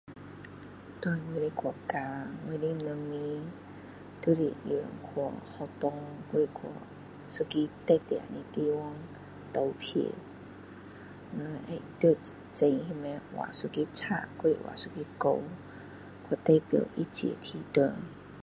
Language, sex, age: Min Dong Chinese, female, 40-49